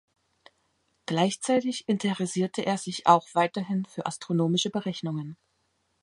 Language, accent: German, Deutschland Deutsch